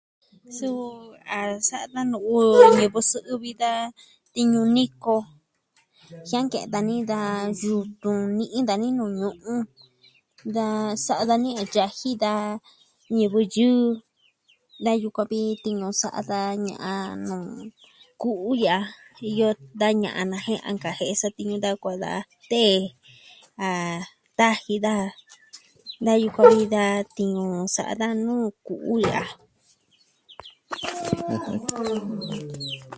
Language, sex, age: Southwestern Tlaxiaco Mixtec, female, 19-29